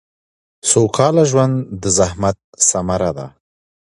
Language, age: Pashto, 30-39